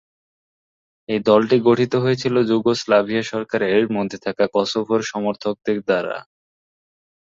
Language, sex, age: Bengali, male, 19-29